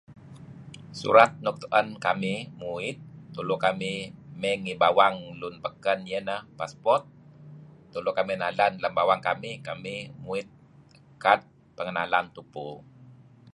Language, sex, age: Kelabit, male, 50-59